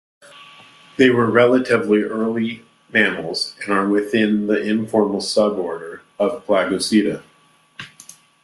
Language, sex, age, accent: English, male, 30-39, United States English